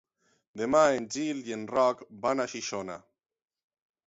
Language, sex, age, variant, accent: Catalan, male, 30-39, Valencià meridional, central; valencià